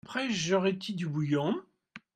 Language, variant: French, Français de métropole